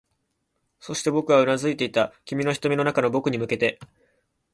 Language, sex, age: Japanese, male, 19-29